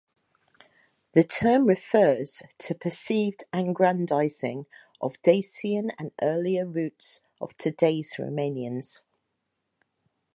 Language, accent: English, England English